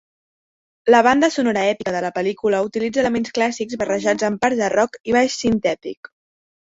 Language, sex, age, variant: Catalan, female, under 19, Central